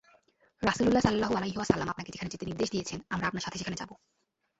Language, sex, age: Bengali, female, 19-29